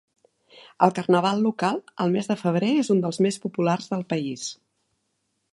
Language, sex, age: Catalan, female, 50-59